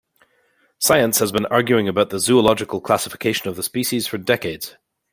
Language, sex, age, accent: English, male, 40-49, Canadian English